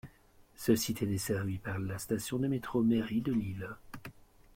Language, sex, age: French, male, 30-39